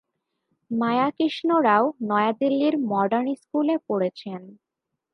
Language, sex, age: Bengali, female, 19-29